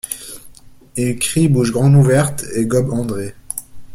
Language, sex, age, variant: French, male, 19-29, Français de métropole